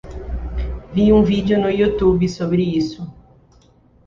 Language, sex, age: Portuguese, female, 30-39